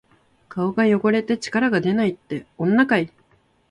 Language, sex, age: Japanese, female, 19-29